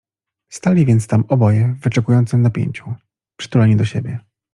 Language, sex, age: Polish, male, 40-49